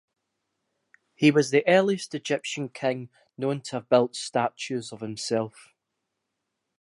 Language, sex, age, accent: English, male, 30-39, Scottish English